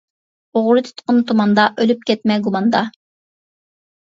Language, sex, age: Uyghur, female, 19-29